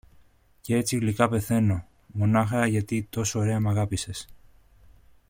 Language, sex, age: Greek, male, 30-39